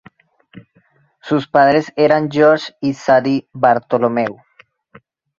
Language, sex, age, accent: Spanish, male, 19-29, Andino-Pacífico: Colombia, Perú, Ecuador, oeste de Bolivia y Venezuela andina